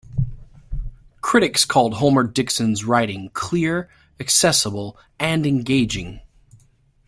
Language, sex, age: English, male, 40-49